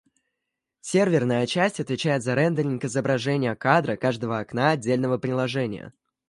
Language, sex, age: Russian, male, 19-29